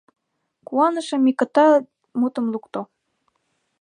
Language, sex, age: Mari, female, 19-29